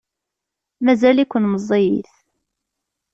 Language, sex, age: Kabyle, female, 19-29